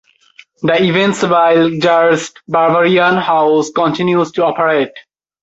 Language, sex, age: English, male, 19-29